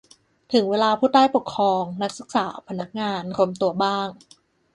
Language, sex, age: Thai, female, 30-39